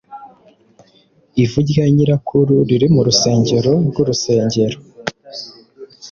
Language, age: Kinyarwanda, 19-29